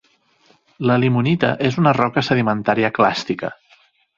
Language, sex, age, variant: Catalan, male, 30-39, Central